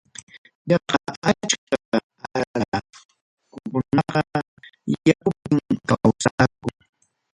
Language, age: Ayacucho Quechua, 60-69